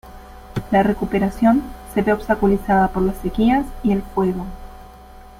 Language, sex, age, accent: Spanish, female, 30-39, Rioplatense: Argentina, Uruguay, este de Bolivia, Paraguay